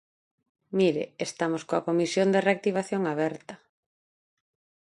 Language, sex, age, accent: Galician, female, 40-49, Normativo (estándar)